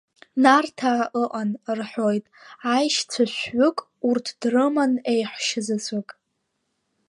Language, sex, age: Abkhazian, female, under 19